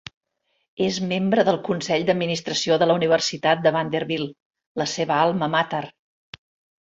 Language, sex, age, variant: Catalan, female, 50-59, Central